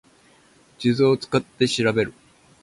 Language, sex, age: Japanese, male, 70-79